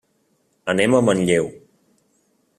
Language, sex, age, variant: Catalan, male, 19-29, Central